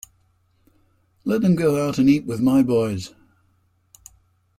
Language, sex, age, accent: English, male, 70-79, England English